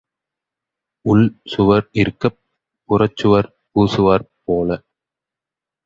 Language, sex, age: Tamil, male, 19-29